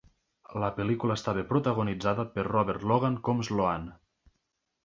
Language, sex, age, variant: Catalan, male, 19-29, Nord-Occidental